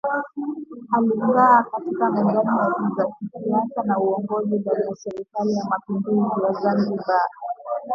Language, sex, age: Swahili, female, 19-29